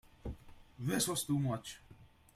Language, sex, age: English, male, 19-29